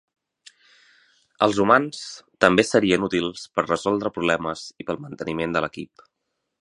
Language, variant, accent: Catalan, Central, Empordanès; Oriental